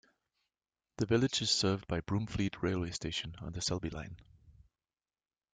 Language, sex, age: English, male, 40-49